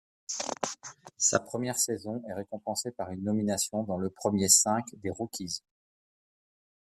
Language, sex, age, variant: French, male, 40-49, Français de métropole